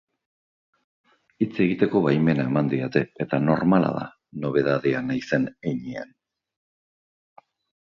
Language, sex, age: Basque, male, 60-69